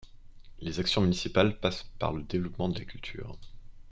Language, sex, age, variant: French, male, 19-29, Français de métropole